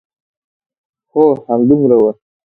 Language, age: Pashto, 19-29